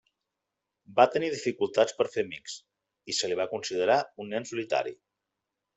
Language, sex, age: Catalan, male, 40-49